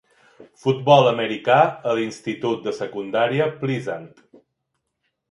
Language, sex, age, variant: Catalan, male, 40-49, Balear